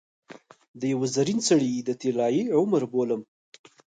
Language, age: Pashto, 19-29